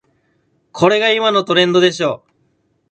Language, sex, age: Japanese, male, 19-29